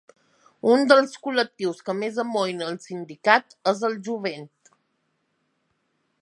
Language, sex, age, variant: Catalan, female, 30-39, Balear